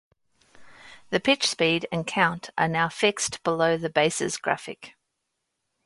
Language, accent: English, Australian English